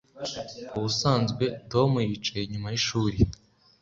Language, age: Kinyarwanda, under 19